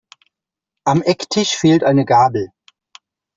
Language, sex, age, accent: German, male, 40-49, Deutschland Deutsch